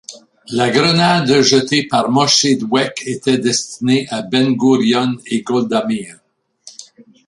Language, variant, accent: French, Français d'Amérique du Nord, Français du Canada